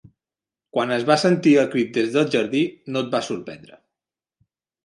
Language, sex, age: Catalan, male, 30-39